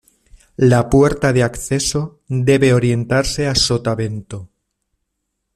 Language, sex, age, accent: Spanish, male, 40-49, España: Norte peninsular (Asturias, Castilla y León, Cantabria, País Vasco, Navarra, Aragón, La Rioja, Guadalajara, Cuenca)